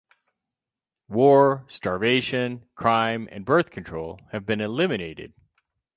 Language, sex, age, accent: English, male, 50-59, United States English